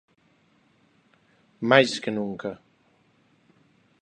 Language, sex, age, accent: Galician, male, 30-39, Neofalante